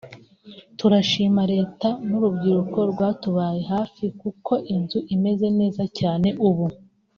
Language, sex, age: Kinyarwanda, female, 19-29